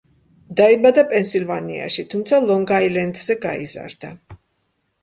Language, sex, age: Georgian, female, 60-69